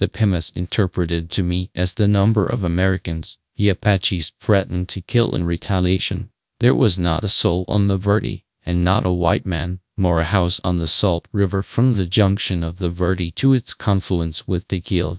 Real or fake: fake